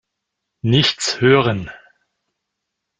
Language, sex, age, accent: German, male, 30-39, Deutschland Deutsch